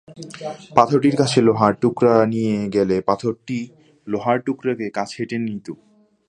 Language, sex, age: Bengali, male, 19-29